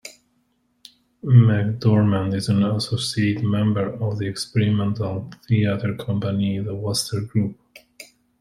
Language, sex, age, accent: English, male, 30-39, United States English